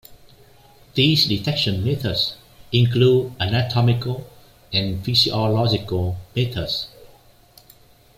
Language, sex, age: English, male, 50-59